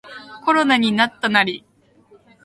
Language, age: Japanese, 19-29